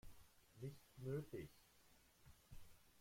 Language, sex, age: German, male, 50-59